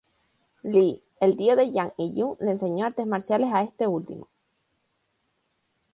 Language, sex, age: Spanish, female, 19-29